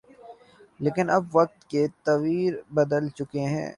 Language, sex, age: Urdu, male, 19-29